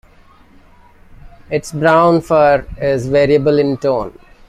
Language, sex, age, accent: English, male, 40-49, India and South Asia (India, Pakistan, Sri Lanka)